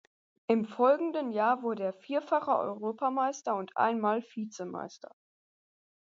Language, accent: German, Deutschland Deutsch